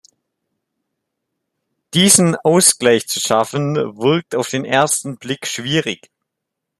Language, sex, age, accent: German, male, under 19, Deutschland Deutsch